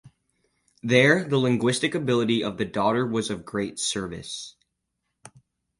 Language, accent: English, United States English